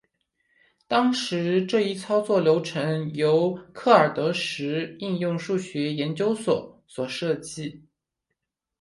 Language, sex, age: Chinese, male, 19-29